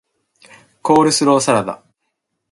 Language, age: Japanese, 19-29